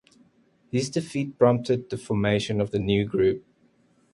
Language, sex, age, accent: English, male, 30-39, Southern African (South Africa, Zimbabwe, Namibia)